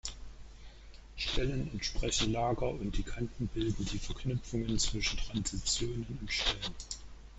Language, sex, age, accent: German, male, 50-59, Deutschland Deutsch